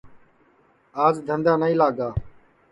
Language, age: Sansi, 50-59